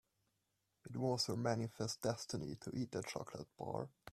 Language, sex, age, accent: English, male, 19-29, England English